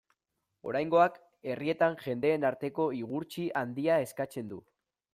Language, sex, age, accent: Basque, male, 19-29, Mendebalekoa (Araba, Bizkaia, Gipuzkoako mendebaleko herri batzuk)